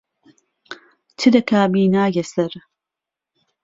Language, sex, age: Central Kurdish, female, 30-39